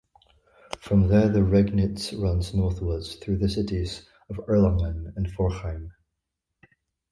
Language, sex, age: English, male, 30-39